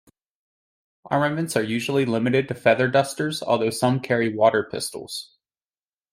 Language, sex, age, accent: English, male, 19-29, United States English